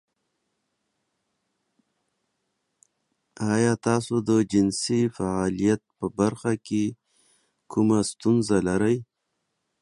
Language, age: Pashto, 40-49